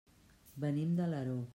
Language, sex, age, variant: Catalan, female, 40-49, Central